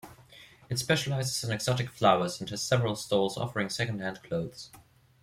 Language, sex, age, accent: English, male, 19-29, England English